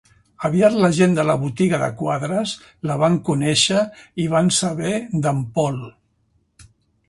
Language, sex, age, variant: Catalan, male, 60-69, Central